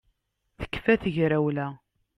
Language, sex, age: Kabyle, female, 19-29